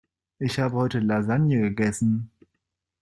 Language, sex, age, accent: German, male, 30-39, Deutschland Deutsch